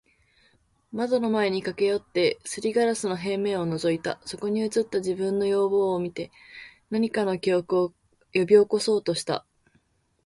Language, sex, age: Japanese, female, 19-29